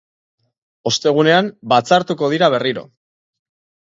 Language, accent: Basque, Mendebalekoa (Araba, Bizkaia, Gipuzkoako mendebaleko herri batzuk)